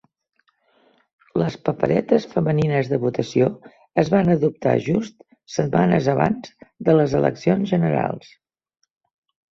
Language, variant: Catalan, Central